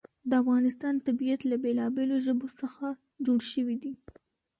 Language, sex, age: Pashto, female, under 19